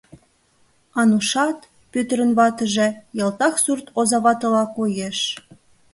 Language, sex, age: Mari, female, 19-29